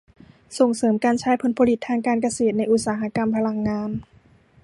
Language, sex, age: Thai, female, 19-29